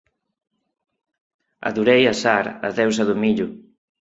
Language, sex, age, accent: Galician, male, 30-39, Neofalante